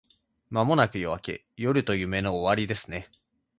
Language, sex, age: Japanese, male, 19-29